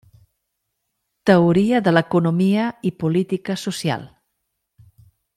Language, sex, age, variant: Catalan, female, 50-59, Central